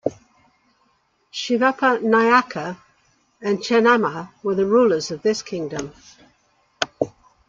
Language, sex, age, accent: English, female, 70-79, England English